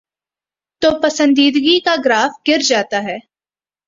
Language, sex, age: Urdu, female, 19-29